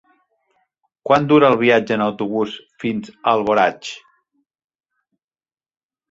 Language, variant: Catalan, Central